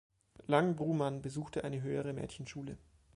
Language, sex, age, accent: German, male, 30-39, Deutschland Deutsch